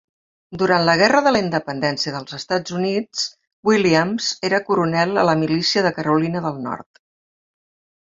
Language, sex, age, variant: Catalan, female, 50-59, Central